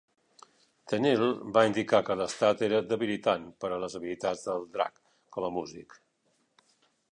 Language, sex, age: Catalan, male, 60-69